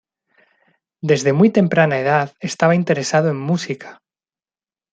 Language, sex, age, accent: Spanish, male, 40-49, España: Centro-Sur peninsular (Madrid, Toledo, Castilla-La Mancha)